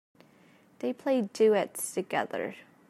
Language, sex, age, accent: English, female, 19-29, Australian English